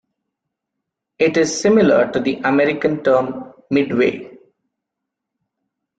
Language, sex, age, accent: English, male, 19-29, India and South Asia (India, Pakistan, Sri Lanka)